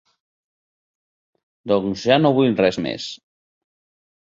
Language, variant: Catalan, Nord-Occidental